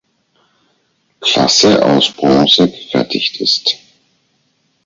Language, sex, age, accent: German, male, 50-59, Deutschland Deutsch